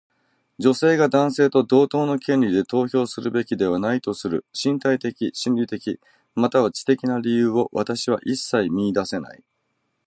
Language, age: Japanese, 50-59